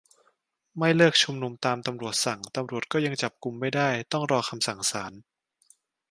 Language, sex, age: Thai, male, under 19